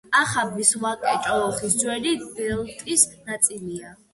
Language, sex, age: Georgian, female, 90+